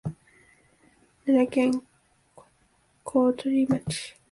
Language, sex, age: Japanese, female, 19-29